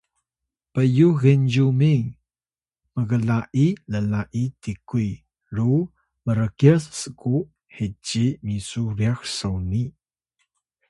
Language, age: Atayal, 30-39